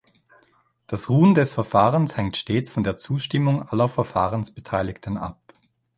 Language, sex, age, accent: German, male, 30-39, Schweizerdeutsch